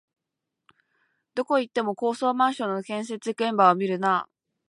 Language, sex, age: Japanese, female, 19-29